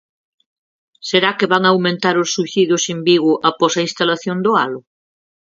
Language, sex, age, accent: Galician, female, 40-49, Oriental (común en zona oriental)